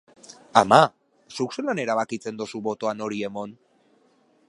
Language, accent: Basque, Mendebalekoa (Araba, Bizkaia, Gipuzkoako mendebaleko herri batzuk)